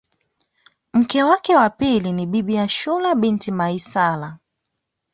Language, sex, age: Swahili, female, 19-29